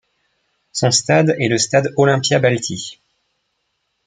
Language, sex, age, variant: French, male, 19-29, Français de métropole